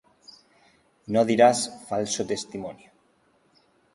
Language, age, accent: Spanish, 30-39, España: Sur peninsular (Andalucia, Extremadura, Murcia)